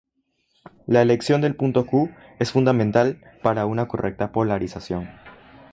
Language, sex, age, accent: Spanish, male, under 19, Andino-Pacífico: Colombia, Perú, Ecuador, oeste de Bolivia y Venezuela andina